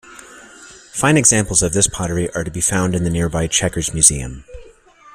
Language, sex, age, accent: English, male, 30-39, United States English